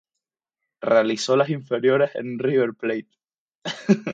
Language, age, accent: Spanish, 19-29, España: Islas Canarias